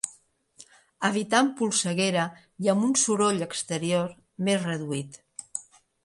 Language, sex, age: Catalan, female, 60-69